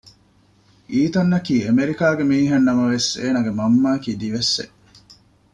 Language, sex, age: Divehi, male, 30-39